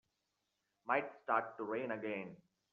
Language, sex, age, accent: English, male, 19-29, India and South Asia (India, Pakistan, Sri Lanka)